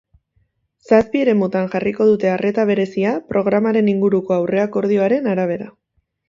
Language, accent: Basque, Erdialdekoa edo Nafarra (Gipuzkoa, Nafarroa)